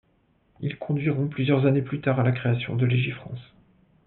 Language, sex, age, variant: French, male, 40-49, Français de métropole